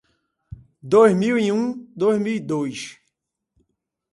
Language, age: Portuguese, 40-49